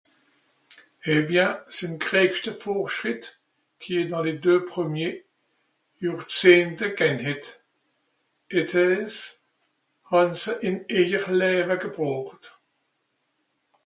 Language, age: Swiss German, 60-69